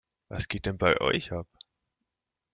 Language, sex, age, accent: German, male, 19-29, Deutschland Deutsch